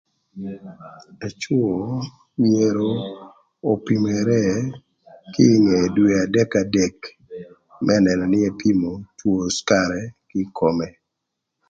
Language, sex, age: Thur, male, 60-69